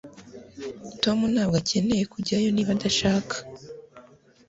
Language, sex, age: Kinyarwanda, female, under 19